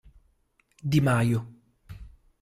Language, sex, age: Italian, male, 30-39